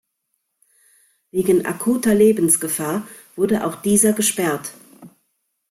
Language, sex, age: German, female, 50-59